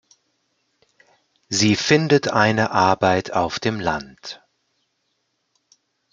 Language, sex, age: German, male, 40-49